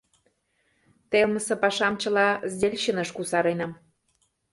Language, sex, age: Mari, female, 30-39